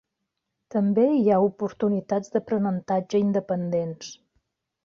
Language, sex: Catalan, female